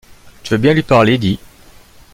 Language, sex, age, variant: French, male, 50-59, Français de métropole